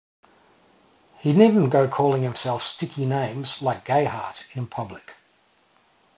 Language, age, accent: English, 50-59, Australian English